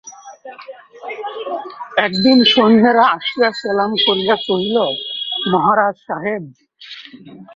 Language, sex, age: Bengali, male, 30-39